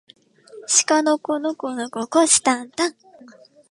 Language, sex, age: Japanese, female, under 19